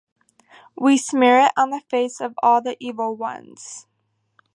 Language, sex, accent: English, female, United States English